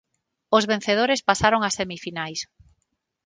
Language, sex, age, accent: Galician, female, 40-49, Normativo (estándar); Neofalante